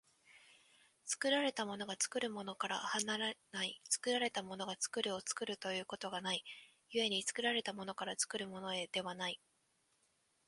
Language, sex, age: Japanese, female, 19-29